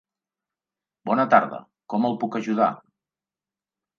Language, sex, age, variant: Catalan, male, 40-49, Central